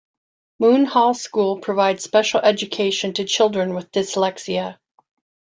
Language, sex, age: English, female, 60-69